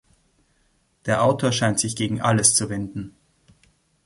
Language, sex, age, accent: German, male, 30-39, Österreichisches Deutsch